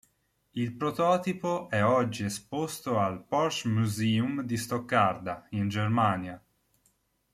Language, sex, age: Italian, male, 19-29